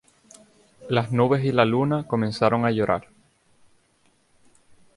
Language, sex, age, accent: Spanish, male, 19-29, España: Islas Canarias